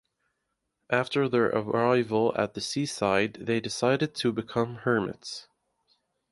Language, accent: English, United States English